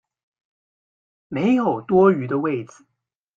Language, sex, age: Chinese, male, 19-29